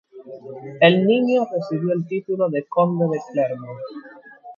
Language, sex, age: Spanish, male, 19-29